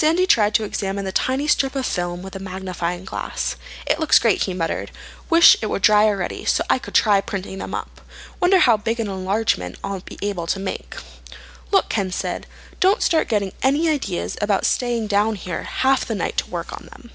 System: none